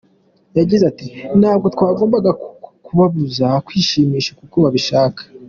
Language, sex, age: Kinyarwanda, male, 19-29